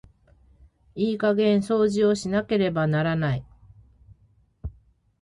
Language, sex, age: Japanese, female, 40-49